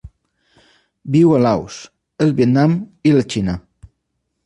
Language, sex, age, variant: Catalan, male, 40-49, Central